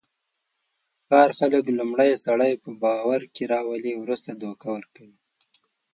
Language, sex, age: Pashto, male, 19-29